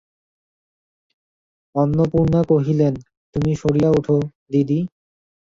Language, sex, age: Bengali, male, 19-29